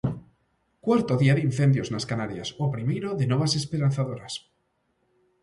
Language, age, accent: Galician, under 19, Normativo (estándar)